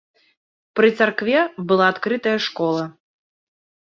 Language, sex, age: Belarusian, female, 30-39